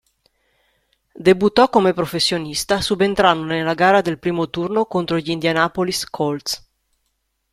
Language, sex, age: Italian, female, 30-39